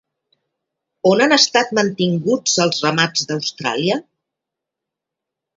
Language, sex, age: Catalan, female, 60-69